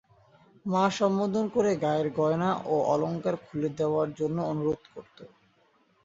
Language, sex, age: Bengali, male, 19-29